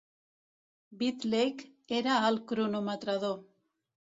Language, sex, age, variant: Catalan, female, 50-59, Central